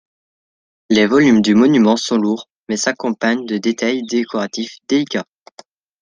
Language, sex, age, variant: French, male, under 19, Français de métropole